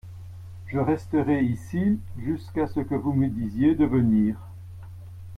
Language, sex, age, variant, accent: French, male, 70-79, Français d'Europe, Français de Belgique